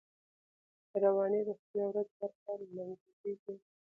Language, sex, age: Pashto, female, 19-29